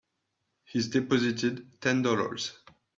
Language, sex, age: English, male, 19-29